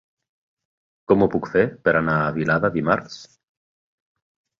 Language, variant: Catalan, Central